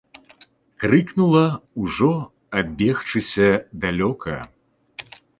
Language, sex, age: Belarusian, male, 40-49